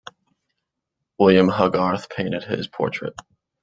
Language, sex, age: English, male, 19-29